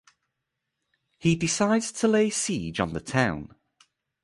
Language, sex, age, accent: English, male, 30-39, England English